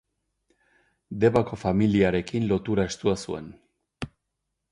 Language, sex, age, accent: Basque, male, 50-59, Erdialdekoa edo Nafarra (Gipuzkoa, Nafarroa)